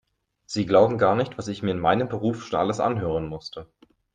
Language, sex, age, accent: German, male, 19-29, Deutschland Deutsch